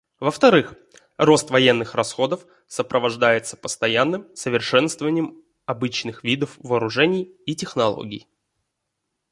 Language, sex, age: Russian, male, 19-29